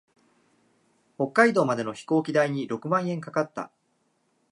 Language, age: Japanese, 30-39